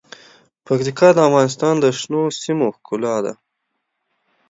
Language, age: Pashto, 19-29